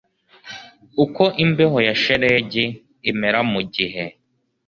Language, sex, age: Kinyarwanda, male, 19-29